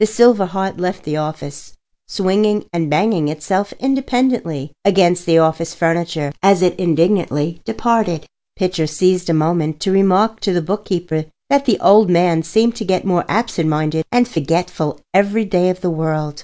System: none